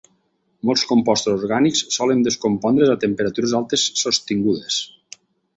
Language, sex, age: Catalan, male, 40-49